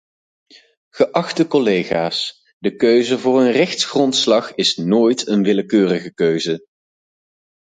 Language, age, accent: Dutch, 30-39, Nederlands Nederlands